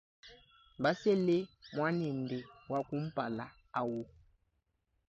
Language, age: Luba-Lulua, 19-29